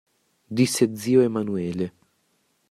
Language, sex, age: Italian, male, under 19